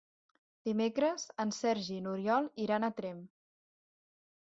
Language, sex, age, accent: Catalan, female, 19-29, central; nord-occidental